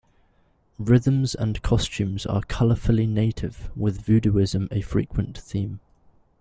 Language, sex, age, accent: English, male, 19-29, England English